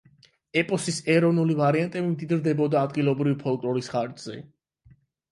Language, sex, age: Georgian, male, 30-39